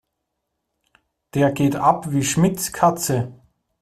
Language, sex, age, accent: German, male, 30-39, Österreichisches Deutsch